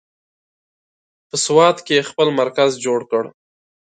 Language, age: Pashto, 19-29